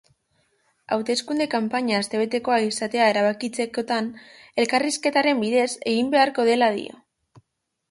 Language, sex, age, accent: Basque, female, under 19, Mendebalekoa (Araba, Bizkaia, Gipuzkoako mendebaleko herri batzuk)